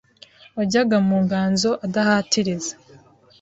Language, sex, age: Kinyarwanda, female, 19-29